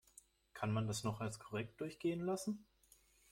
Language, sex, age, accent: German, male, 19-29, Deutschland Deutsch